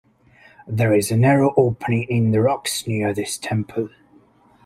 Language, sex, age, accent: English, male, 19-29, England English